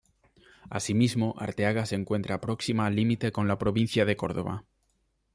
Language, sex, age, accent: Spanish, male, under 19, España: Norte peninsular (Asturias, Castilla y León, Cantabria, País Vasco, Navarra, Aragón, La Rioja, Guadalajara, Cuenca)